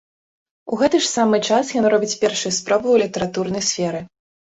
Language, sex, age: Belarusian, female, 30-39